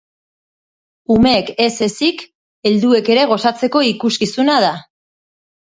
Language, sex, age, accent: Basque, female, 40-49, Mendebalekoa (Araba, Bizkaia, Gipuzkoako mendebaleko herri batzuk)